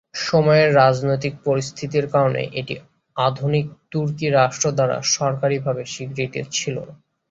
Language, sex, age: Bengali, male, 19-29